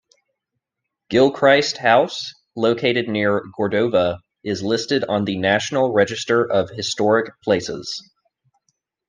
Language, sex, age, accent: English, male, 19-29, United States English